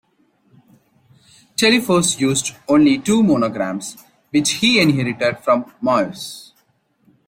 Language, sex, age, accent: English, male, 19-29, India and South Asia (India, Pakistan, Sri Lanka)